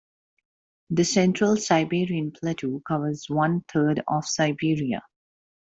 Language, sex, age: English, female, 19-29